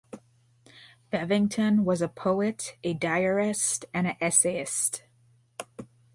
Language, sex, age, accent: English, female, 40-49, United States English